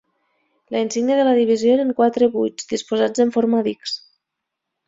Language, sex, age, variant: Catalan, female, 19-29, Nord-Occidental